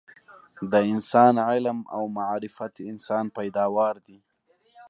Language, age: Pashto, under 19